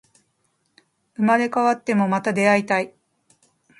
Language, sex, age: Japanese, female, 50-59